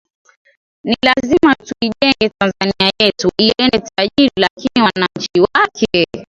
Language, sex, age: Swahili, female, 30-39